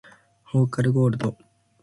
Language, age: Japanese, 19-29